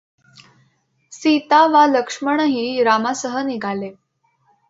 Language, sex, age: Marathi, female, under 19